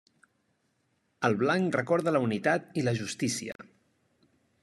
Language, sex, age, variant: Catalan, male, 30-39, Central